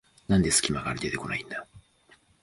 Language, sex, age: Japanese, male, 19-29